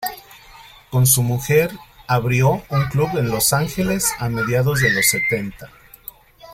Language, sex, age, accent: Spanish, male, 40-49, México